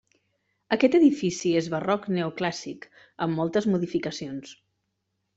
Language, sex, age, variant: Catalan, female, 40-49, Central